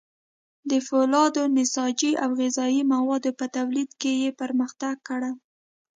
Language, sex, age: Pashto, female, 19-29